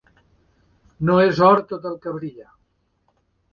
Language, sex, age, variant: Catalan, male, 60-69, Central